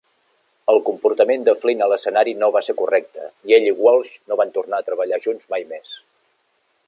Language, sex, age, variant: Catalan, male, 40-49, Central